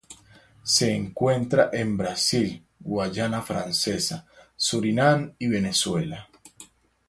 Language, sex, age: Spanish, male, 19-29